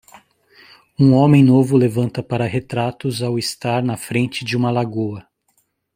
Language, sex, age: Portuguese, male, 40-49